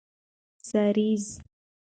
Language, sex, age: Pashto, female, 19-29